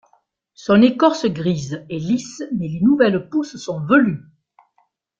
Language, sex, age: French, female, 60-69